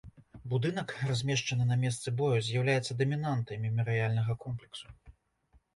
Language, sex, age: Belarusian, male, 30-39